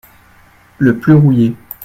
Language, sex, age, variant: French, male, 19-29, Français de métropole